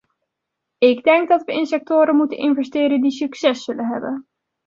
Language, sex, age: Dutch, female, 19-29